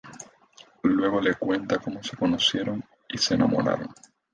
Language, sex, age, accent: Spanish, male, 19-29, Caribe: Cuba, Venezuela, Puerto Rico, República Dominicana, Panamá, Colombia caribeña, México caribeño, Costa del golfo de México